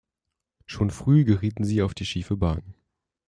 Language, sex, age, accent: German, male, 19-29, Deutschland Deutsch